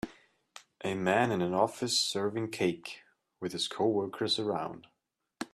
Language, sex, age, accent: English, male, 19-29, United States English